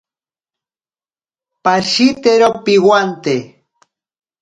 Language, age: Ashéninka Perené, 40-49